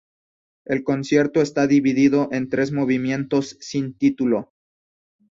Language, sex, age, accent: Spanish, male, 19-29, México